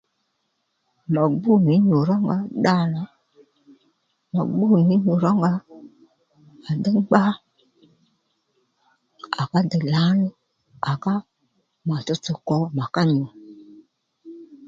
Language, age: Lendu, 40-49